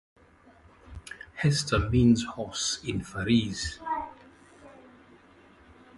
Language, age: English, 50-59